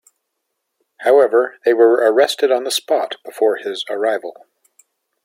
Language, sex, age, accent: English, male, 50-59, Canadian English